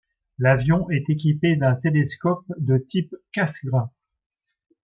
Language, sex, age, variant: French, male, 40-49, Français de métropole